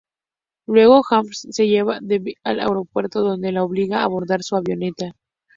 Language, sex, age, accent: Spanish, female, under 19, México